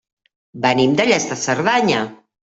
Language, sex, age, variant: Catalan, female, 50-59, Central